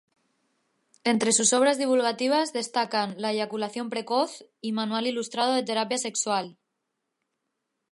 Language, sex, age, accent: Spanish, female, 19-29, España: Norte peninsular (Asturias, Castilla y León, Cantabria, País Vasco, Navarra, Aragón, La Rioja, Guadalajara, Cuenca)